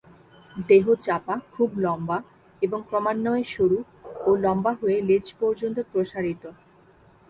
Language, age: Bengali, 19-29